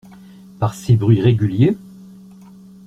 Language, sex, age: French, male, 60-69